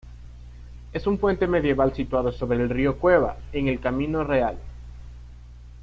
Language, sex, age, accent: Spanish, male, under 19, Andino-Pacífico: Colombia, Perú, Ecuador, oeste de Bolivia y Venezuela andina